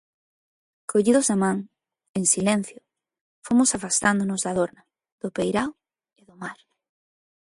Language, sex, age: Galician, female, 30-39